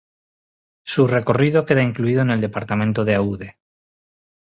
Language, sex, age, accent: Spanish, male, 30-39, España: Norte peninsular (Asturias, Castilla y León, Cantabria, País Vasco, Navarra, Aragón, La Rioja, Guadalajara, Cuenca)